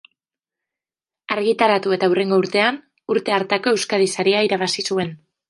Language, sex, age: Basque, female, 19-29